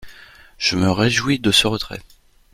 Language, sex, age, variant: French, male, 40-49, Français de métropole